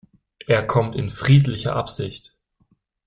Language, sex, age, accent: German, male, 19-29, Deutschland Deutsch